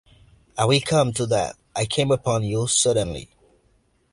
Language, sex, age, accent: English, male, 19-29, United States English